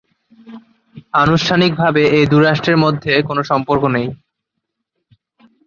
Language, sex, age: Bengali, male, 19-29